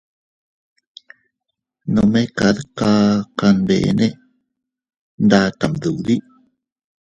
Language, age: Teutila Cuicatec, 30-39